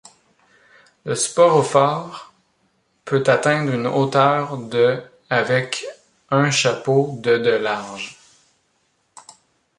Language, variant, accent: French, Français d'Amérique du Nord, Français du Canada